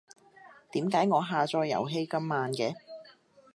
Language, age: Cantonese, 30-39